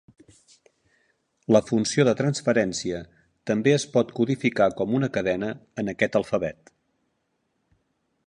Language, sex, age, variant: Catalan, male, 60-69, Central